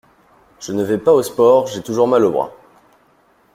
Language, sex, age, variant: French, male, 19-29, Français de métropole